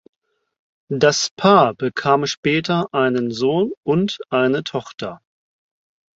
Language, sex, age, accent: German, male, 30-39, Deutschland Deutsch